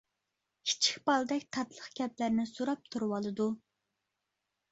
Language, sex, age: Uyghur, female, 19-29